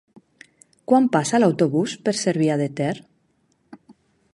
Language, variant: Catalan, Nord-Occidental